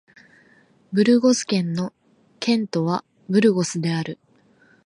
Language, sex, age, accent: Japanese, female, 19-29, 標準語